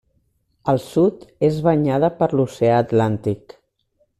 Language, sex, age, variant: Catalan, female, 50-59, Central